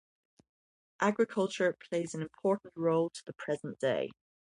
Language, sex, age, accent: English, female, 40-49, Irish English